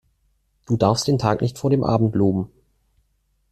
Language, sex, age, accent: German, male, 19-29, Deutschland Deutsch